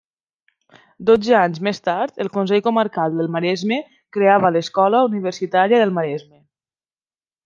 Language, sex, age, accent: Catalan, female, 19-29, valencià